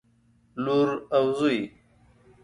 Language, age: Pashto, 30-39